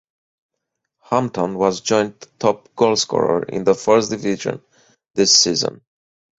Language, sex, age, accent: English, male, 40-49, United States English